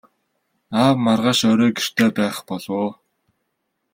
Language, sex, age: Mongolian, male, 19-29